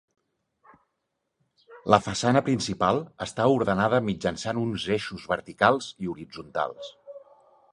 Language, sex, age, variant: Catalan, male, 40-49, Central